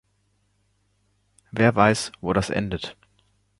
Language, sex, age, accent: German, male, 19-29, Deutschland Deutsch